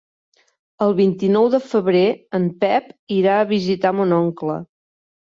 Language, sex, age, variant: Catalan, female, 50-59, Central